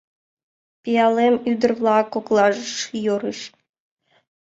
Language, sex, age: Mari, female, under 19